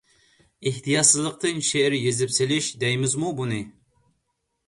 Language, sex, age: Uyghur, male, 30-39